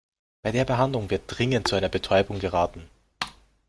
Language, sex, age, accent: German, male, 19-29, Österreichisches Deutsch